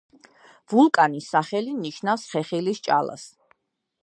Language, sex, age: Georgian, female, 30-39